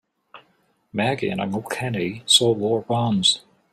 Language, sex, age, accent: English, male, 40-49, England English